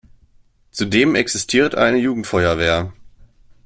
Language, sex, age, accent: German, male, 19-29, Deutschland Deutsch